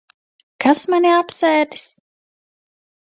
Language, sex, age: Latvian, female, 30-39